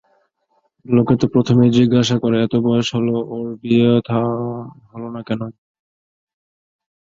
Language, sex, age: Bengali, male, 19-29